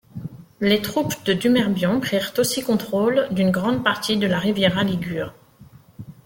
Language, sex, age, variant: French, female, 40-49, Français de métropole